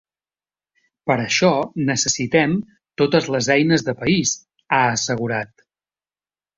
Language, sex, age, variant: Catalan, male, 30-39, Central